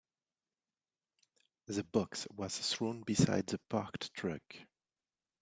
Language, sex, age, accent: English, male, 30-39, Canadian English